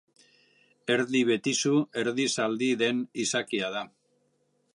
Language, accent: Basque, Mendebalekoa (Araba, Bizkaia, Gipuzkoako mendebaleko herri batzuk)